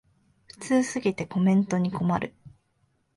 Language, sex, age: Japanese, female, 19-29